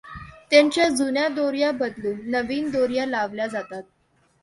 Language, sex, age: Marathi, female, under 19